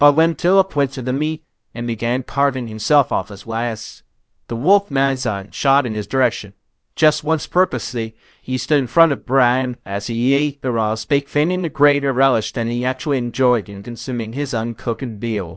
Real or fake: fake